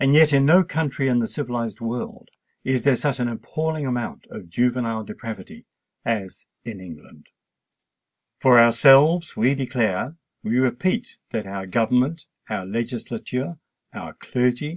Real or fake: real